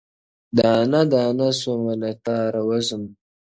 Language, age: Pashto, 19-29